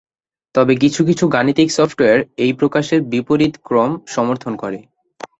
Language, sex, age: Bengali, male, 19-29